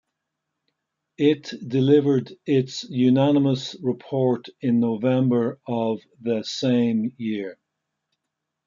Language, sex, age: English, male, 60-69